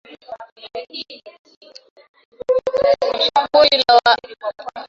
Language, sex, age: Swahili, female, 19-29